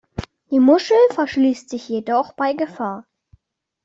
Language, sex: German, male